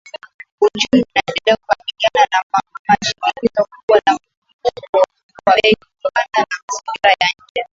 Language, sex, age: Swahili, female, 19-29